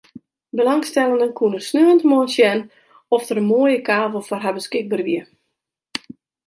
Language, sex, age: Western Frisian, female, 40-49